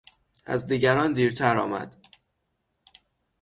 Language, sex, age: Persian, male, 19-29